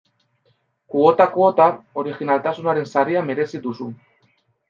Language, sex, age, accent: Basque, male, 19-29, Mendebalekoa (Araba, Bizkaia, Gipuzkoako mendebaleko herri batzuk)